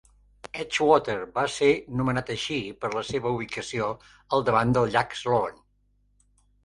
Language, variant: Catalan, Central